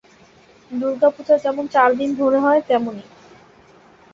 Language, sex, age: Bengali, female, 19-29